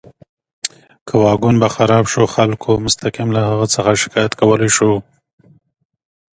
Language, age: Pashto, 30-39